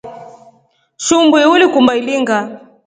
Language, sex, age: Rombo, female, 30-39